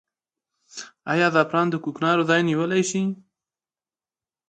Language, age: Pashto, 19-29